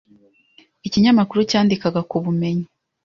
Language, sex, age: Kinyarwanda, female, 19-29